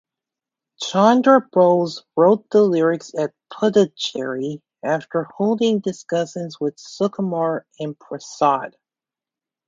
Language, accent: English, United States English